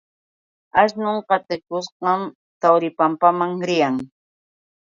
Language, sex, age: Yauyos Quechua, female, 60-69